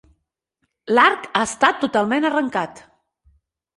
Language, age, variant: Catalan, under 19, Central